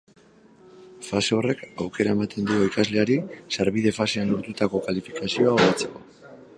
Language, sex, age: Basque, male, 40-49